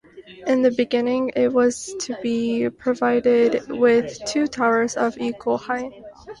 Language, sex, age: English, female, 19-29